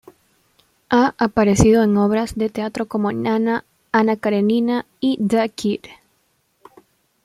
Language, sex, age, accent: Spanish, female, under 19, Andino-Pacífico: Colombia, Perú, Ecuador, oeste de Bolivia y Venezuela andina